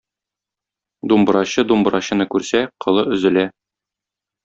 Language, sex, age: Tatar, male, 30-39